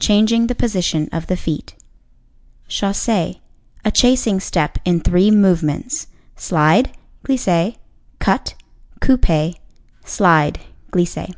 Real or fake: real